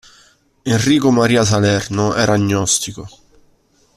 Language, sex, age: Italian, male, 19-29